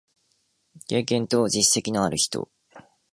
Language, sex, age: Japanese, male, 19-29